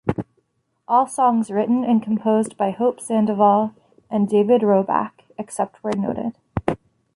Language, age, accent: English, 30-39, United States English